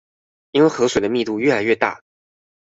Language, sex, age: Chinese, male, 19-29